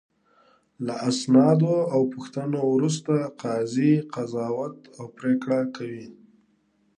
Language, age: Pashto, 30-39